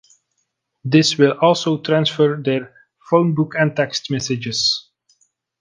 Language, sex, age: English, male, 40-49